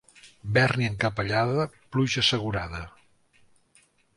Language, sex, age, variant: Catalan, male, 50-59, Central